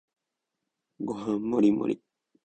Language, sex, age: Japanese, male, 19-29